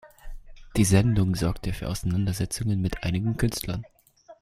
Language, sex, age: German, male, under 19